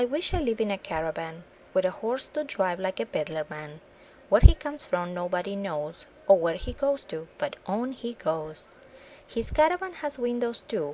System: none